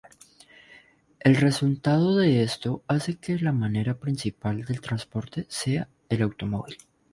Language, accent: Spanish, Caribe: Cuba, Venezuela, Puerto Rico, República Dominicana, Panamá, Colombia caribeña, México caribeño, Costa del golfo de México